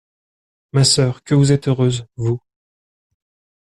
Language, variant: French, Français de métropole